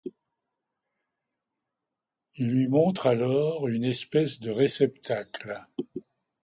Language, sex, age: French, male, 80-89